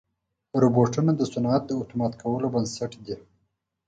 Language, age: Pashto, 30-39